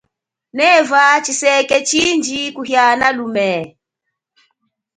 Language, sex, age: Chokwe, female, 30-39